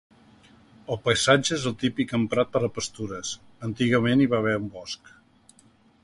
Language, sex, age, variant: Catalan, male, 50-59, Central